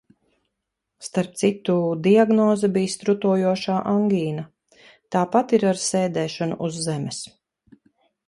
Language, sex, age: Latvian, female, 40-49